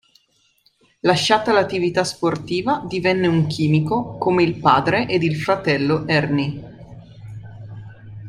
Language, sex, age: Italian, female, 19-29